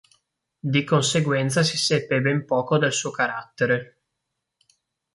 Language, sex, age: Italian, male, 19-29